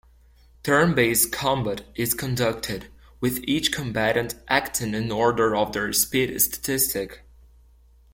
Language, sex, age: English, male, under 19